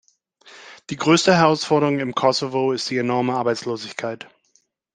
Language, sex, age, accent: German, male, 50-59, Deutschland Deutsch